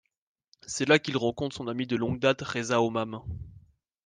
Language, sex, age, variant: French, male, 19-29, Français de métropole